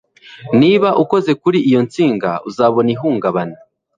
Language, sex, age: Kinyarwanda, male, 19-29